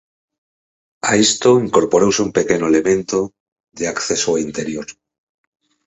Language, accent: Galician, Central (gheada)